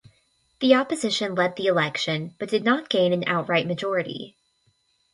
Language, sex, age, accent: English, female, under 19, United States English